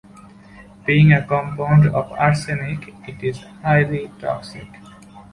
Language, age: English, 19-29